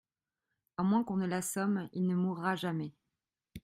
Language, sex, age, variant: French, female, 19-29, Français de métropole